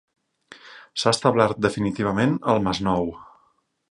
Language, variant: Catalan, Septentrional